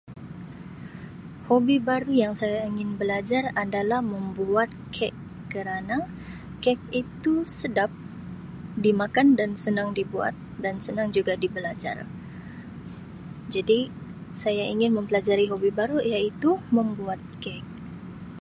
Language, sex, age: Sabah Malay, female, 19-29